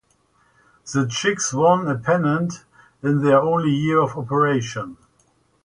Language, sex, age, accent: English, male, 50-59, United States English